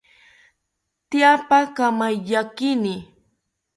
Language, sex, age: South Ucayali Ashéninka, female, under 19